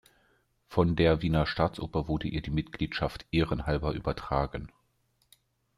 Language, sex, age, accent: German, male, 30-39, Deutschland Deutsch